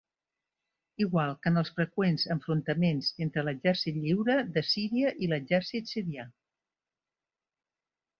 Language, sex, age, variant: Catalan, female, 60-69, Central